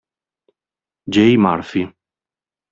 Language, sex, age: Italian, male, 40-49